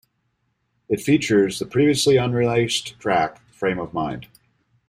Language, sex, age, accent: English, male, 40-49, United States English